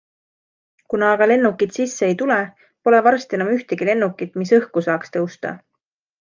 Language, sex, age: Estonian, female, 19-29